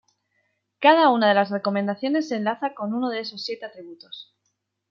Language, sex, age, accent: Spanish, female, 19-29, España: Centro-Sur peninsular (Madrid, Toledo, Castilla-La Mancha)